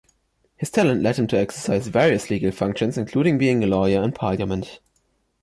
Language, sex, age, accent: English, male, under 19, United States English